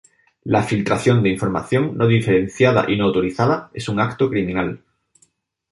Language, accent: Spanish, España: Sur peninsular (Andalucia, Extremadura, Murcia)